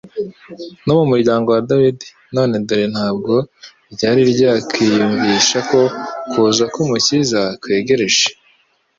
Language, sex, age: Kinyarwanda, female, 30-39